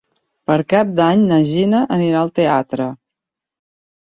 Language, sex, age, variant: Catalan, female, 60-69, Central